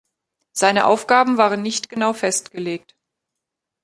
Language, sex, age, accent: German, female, 40-49, Deutschland Deutsch